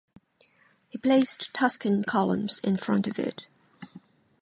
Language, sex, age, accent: English, female, 19-29, England English